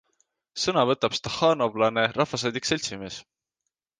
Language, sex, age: Estonian, male, 19-29